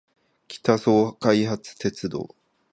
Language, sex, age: Japanese, male, 30-39